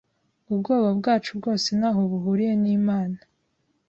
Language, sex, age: Kinyarwanda, female, 19-29